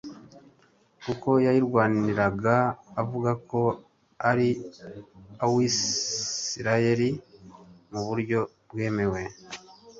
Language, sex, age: Kinyarwanda, male, 40-49